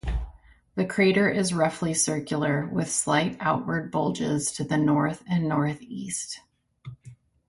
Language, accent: English, United States English